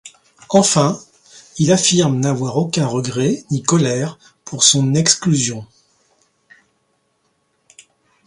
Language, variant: French, Français de métropole